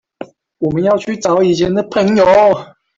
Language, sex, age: Chinese, male, 19-29